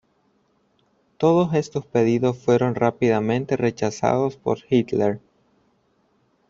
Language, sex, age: Spanish, male, 19-29